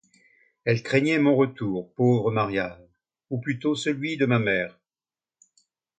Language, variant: French, Français de métropole